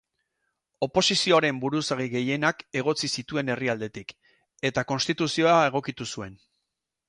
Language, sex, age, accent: Basque, male, 50-59, Mendebalekoa (Araba, Bizkaia, Gipuzkoako mendebaleko herri batzuk)